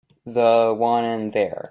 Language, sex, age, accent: English, male, under 19, United States English